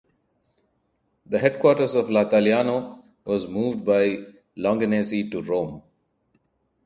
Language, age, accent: English, 30-39, India and South Asia (India, Pakistan, Sri Lanka)